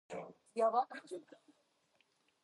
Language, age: English, 19-29